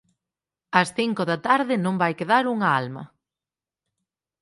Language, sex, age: Galician, female, 30-39